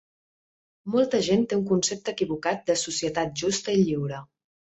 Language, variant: Catalan, Central